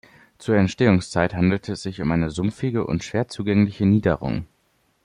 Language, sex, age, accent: German, male, under 19, Deutschland Deutsch